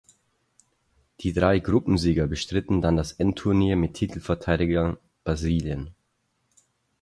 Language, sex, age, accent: German, male, 19-29, Österreichisches Deutsch